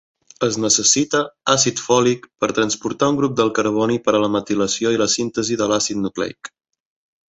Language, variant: Catalan, Central